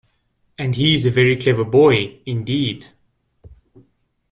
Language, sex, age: English, male, 19-29